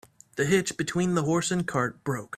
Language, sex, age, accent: English, male, 19-29, United States English